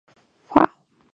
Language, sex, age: English, female, 19-29